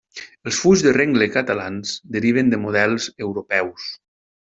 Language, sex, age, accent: Catalan, male, 30-39, valencià